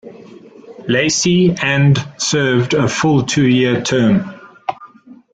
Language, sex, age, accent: English, male, 60-69, Southern African (South Africa, Zimbabwe, Namibia)